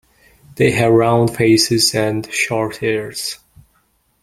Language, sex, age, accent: English, male, 30-39, United States English